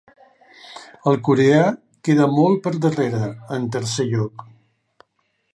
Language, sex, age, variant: Catalan, male, 70-79, Central